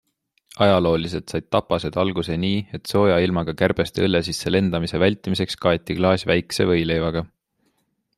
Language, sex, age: Estonian, male, 19-29